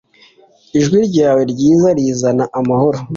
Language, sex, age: Kinyarwanda, male, 19-29